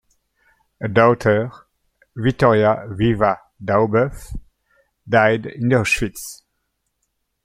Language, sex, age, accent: English, male, 40-49, England English